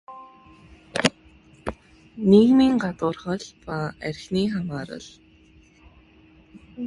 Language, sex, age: Mongolian, female, 19-29